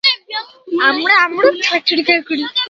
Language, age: English, under 19